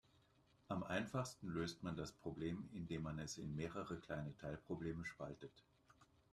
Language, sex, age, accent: German, male, 60-69, Deutschland Deutsch